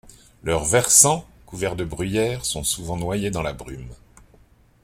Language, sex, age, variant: French, male, 50-59, Français de métropole